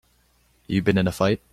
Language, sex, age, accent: English, male, 19-29, United States English